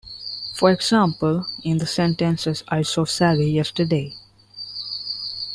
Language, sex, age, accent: English, female, 19-29, India and South Asia (India, Pakistan, Sri Lanka)